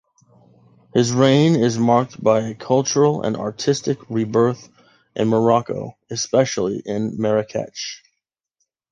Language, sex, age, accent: English, male, 40-49, United States English